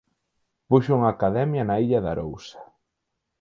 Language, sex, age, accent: Galician, male, 30-39, Atlántico (seseo e gheada)